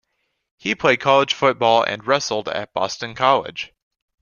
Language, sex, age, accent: English, male, under 19, United States English